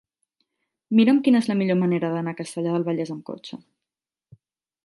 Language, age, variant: Catalan, 19-29, Central